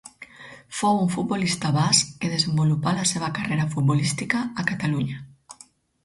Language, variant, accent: Catalan, Alacantí, valencià